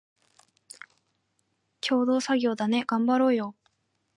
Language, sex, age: Japanese, female, 19-29